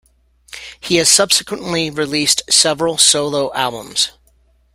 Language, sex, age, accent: English, male, 40-49, United States English